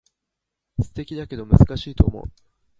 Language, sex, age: Japanese, male, 30-39